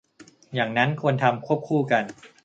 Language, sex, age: Thai, male, 30-39